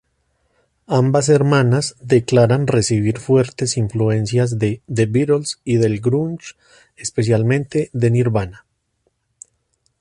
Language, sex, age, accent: Spanish, male, 30-39, Andino-Pacífico: Colombia, Perú, Ecuador, oeste de Bolivia y Venezuela andina